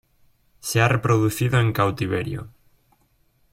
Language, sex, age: Spanish, male, 19-29